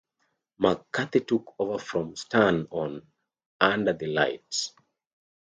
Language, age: English, 30-39